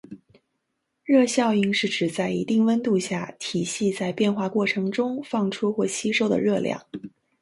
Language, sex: Chinese, female